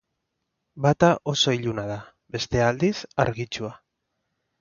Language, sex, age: Basque, male, 30-39